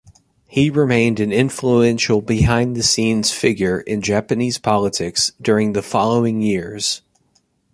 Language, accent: English, United States English